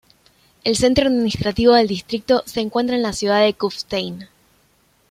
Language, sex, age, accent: Spanish, female, 19-29, Rioplatense: Argentina, Uruguay, este de Bolivia, Paraguay